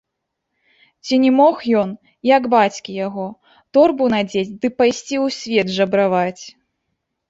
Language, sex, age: Belarusian, female, 19-29